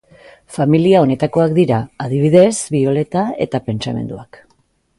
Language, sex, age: Basque, female, 40-49